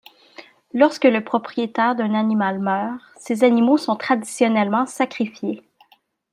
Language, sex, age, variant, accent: French, female, 19-29, Français d'Amérique du Nord, Français du Canada